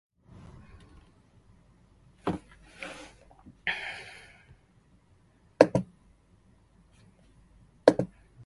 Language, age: English, under 19